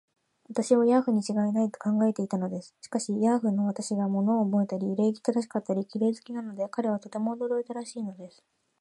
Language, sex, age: Japanese, female, 19-29